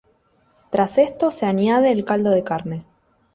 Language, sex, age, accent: Spanish, female, 19-29, Rioplatense: Argentina, Uruguay, este de Bolivia, Paraguay